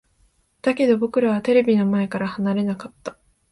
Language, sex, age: Japanese, female, 19-29